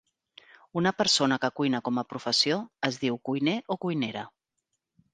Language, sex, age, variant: Catalan, female, 40-49, Central